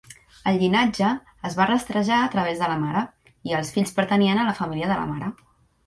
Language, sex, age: Catalan, female, 30-39